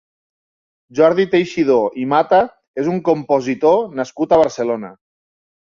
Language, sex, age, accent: Catalan, male, 30-39, Lleidatà